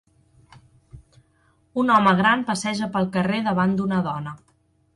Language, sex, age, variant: Catalan, female, 30-39, Central